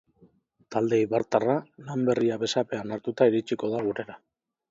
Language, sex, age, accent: Basque, male, 40-49, Mendebalekoa (Araba, Bizkaia, Gipuzkoako mendebaleko herri batzuk)